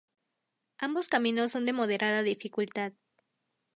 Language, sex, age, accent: Spanish, female, 19-29, México